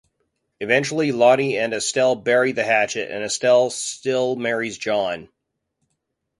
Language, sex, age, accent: English, male, 40-49, United States English